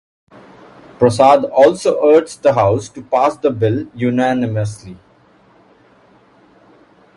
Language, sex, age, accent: English, male, 30-39, India and South Asia (India, Pakistan, Sri Lanka)